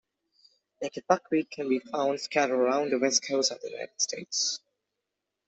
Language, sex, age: English, male, under 19